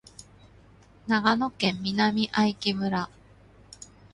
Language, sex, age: Japanese, female, 30-39